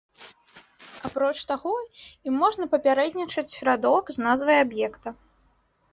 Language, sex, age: Belarusian, female, under 19